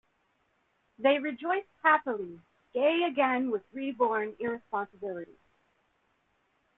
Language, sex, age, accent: English, female, 40-49, United States English